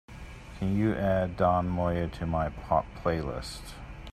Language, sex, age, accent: English, male, 50-59, United States English